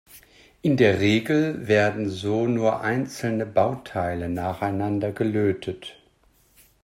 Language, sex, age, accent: German, male, 50-59, Deutschland Deutsch